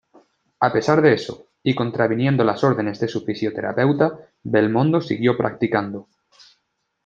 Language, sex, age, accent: Spanish, male, 19-29, España: Centro-Sur peninsular (Madrid, Toledo, Castilla-La Mancha)